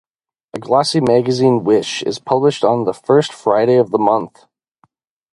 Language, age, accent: English, 19-29, United States English; midwest